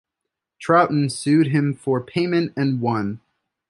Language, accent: English, United States English